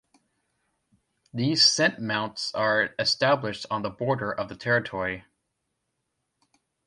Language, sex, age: English, male, 19-29